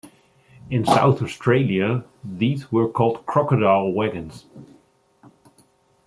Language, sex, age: English, male, 30-39